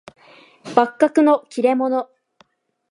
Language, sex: Japanese, female